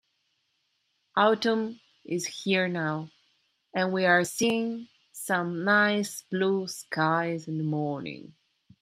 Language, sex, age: English, female, 30-39